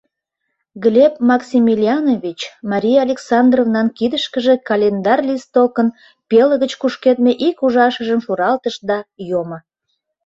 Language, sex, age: Mari, female, 40-49